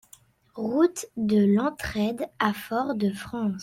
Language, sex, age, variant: French, female, under 19, Français de métropole